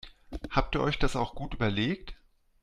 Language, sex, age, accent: German, male, 40-49, Deutschland Deutsch